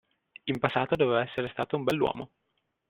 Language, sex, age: Italian, male, 19-29